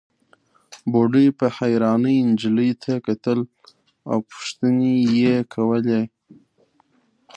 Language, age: Pashto, 19-29